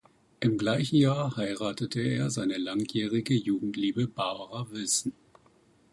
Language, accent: German, Deutschland Deutsch